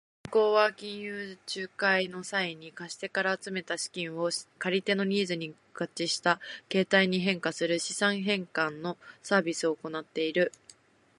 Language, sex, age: Japanese, female, 19-29